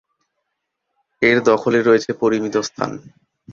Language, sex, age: Bengali, male, under 19